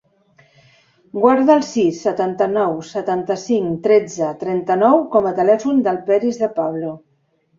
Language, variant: Catalan, Central